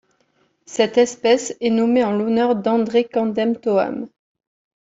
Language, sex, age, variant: French, female, 30-39, Français de métropole